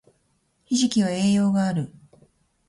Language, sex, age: Japanese, female, 40-49